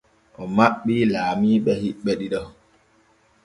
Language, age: Borgu Fulfulde, 30-39